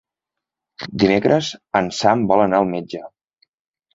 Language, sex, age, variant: Catalan, male, 19-29, Central